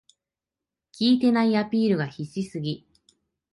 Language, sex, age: Japanese, female, 30-39